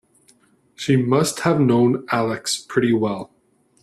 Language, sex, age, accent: English, male, 19-29, Canadian English